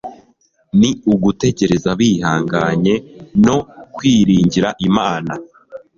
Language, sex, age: Kinyarwanda, male, 19-29